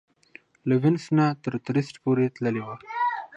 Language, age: Pashto, 19-29